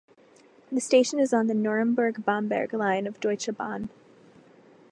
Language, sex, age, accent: English, female, under 19, United States English